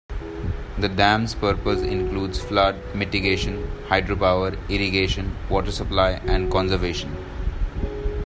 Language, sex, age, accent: English, male, 30-39, India and South Asia (India, Pakistan, Sri Lanka)